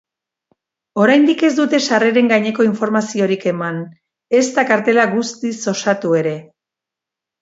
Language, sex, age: Basque, female, 60-69